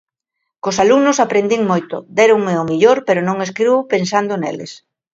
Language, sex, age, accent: Galician, female, 60-69, Normativo (estándar)